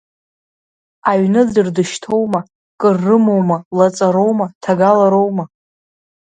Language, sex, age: Abkhazian, female, under 19